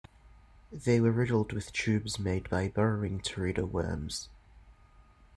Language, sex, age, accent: English, male, 30-39, Australian English